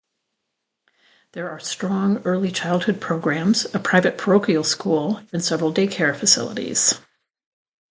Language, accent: English, United States English